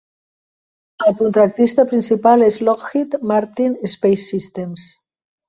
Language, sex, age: Catalan, female, 50-59